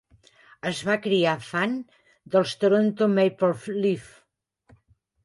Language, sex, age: Catalan, female, 60-69